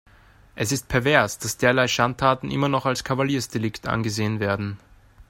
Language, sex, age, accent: German, male, 19-29, Österreichisches Deutsch